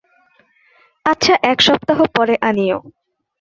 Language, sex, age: Bengali, female, 19-29